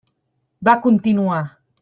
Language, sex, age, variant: Catalan, male, 30-39, Central